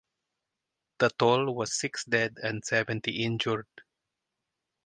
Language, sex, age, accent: English, male, 40-49, Filipino